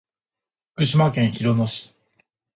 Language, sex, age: Japanese, male, 19-29